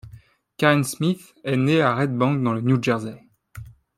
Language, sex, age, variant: French, male, 19-29, Français de métropole